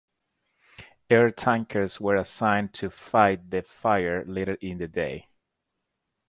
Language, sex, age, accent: English, male, 40-49, United States English